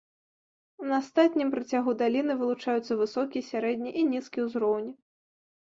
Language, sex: Belarusian, female